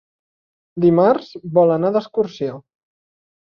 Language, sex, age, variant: Catalan, male, 30-39, Central